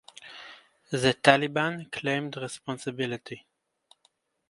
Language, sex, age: English, male, 19-29